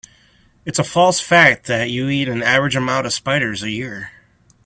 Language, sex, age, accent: English, male, 19-29, United States English